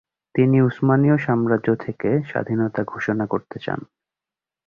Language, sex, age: Bengali, male, 19-29